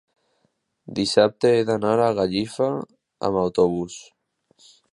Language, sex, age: Catalan, male, under 19